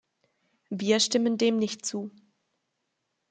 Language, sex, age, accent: German, female, 19-29, Deutschland Deutsch